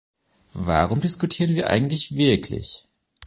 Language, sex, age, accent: German, male, 40-49, Deutschland Deutsch